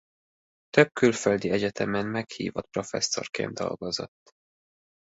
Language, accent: Hungarian, budapesti